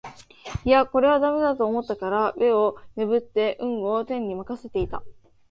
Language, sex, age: Japanese, female, 19-29